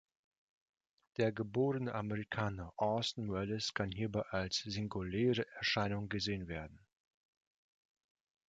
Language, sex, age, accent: German, male, 30-39, Russisch Deutsch